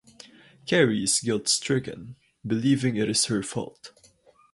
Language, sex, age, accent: English, male, 19-29, Filipino